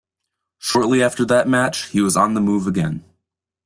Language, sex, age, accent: English, male, 19-29, United States English